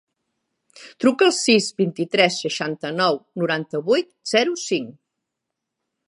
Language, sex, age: Catalan, female, 50-59